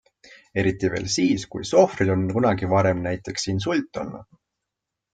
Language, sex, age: Estonian, male, 19-29